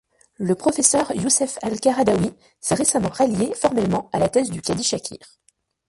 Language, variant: French, Français de métropole